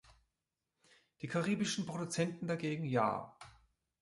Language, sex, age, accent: German, male, 40-49, Österreichisches Deutsch